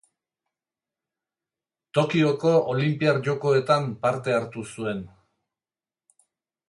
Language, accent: Basque, Erdialdekoa edo Nafarra (Gipuzkoa, Nafarroa)